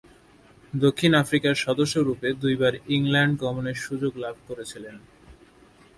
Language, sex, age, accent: Bengali, male, 19-29, Standard Bengali